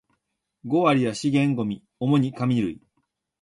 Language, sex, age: Japanese, male, 50-59